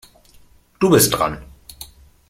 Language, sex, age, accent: German, male, 19-29, Deutschland Deutsch